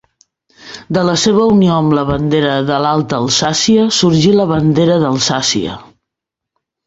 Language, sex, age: Catalan, female, 40-49